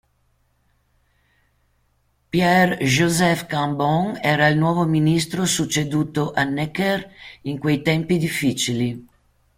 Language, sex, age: Italian, female, 60-69